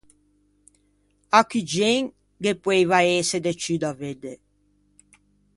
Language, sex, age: Ligurian, female, 60-69